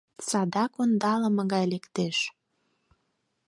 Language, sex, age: Mari, female, 19-29